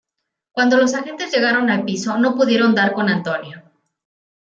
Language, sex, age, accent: Spanish, female, 40-49, México